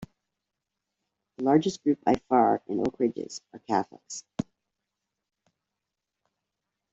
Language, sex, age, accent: English, female, 50-59, Canadian English